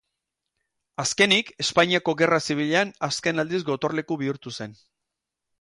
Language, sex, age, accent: Basque, male, 50-59, Mendebalekoa (Araba, Bizkaia, Gipuzkoako mendebaleko herri batzuk)